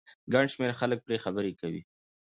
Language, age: Pashto, 40-49